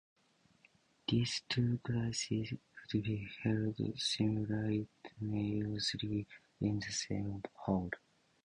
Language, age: English, 19-29